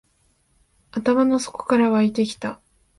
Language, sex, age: Japanese, female, 19-29